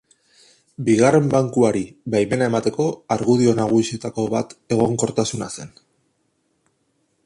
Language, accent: Basque, Erdialdekoa edo Nafarra (Gipuzkoa, Nafarroa)